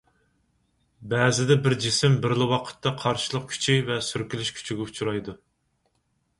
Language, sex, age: Uyghur, male, 30-39